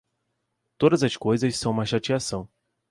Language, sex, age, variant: Portuguese, male, 19-29, Portuguese (Brasil)